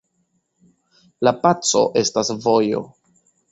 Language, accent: Esperanto, Internacia